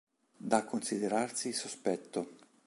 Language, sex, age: Italian, male, 50-59